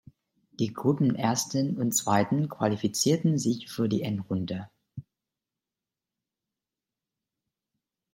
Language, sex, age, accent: German, male, 30-39, Deutschland Deutsch